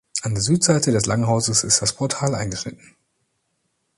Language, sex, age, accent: German, male, 30-39, Deutschland Deutsch